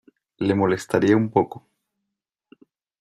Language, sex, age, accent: Spanish, male, 19-29, Caribe: Cuba, Venezuela, Puerto Rico, República Dominicana, Panamá, Colombia caribeña, México caribeño, Costa del golfo de México